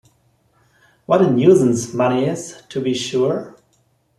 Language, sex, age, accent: English, male, 40-49, United States English